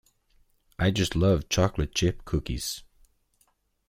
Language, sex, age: English, male, 19-29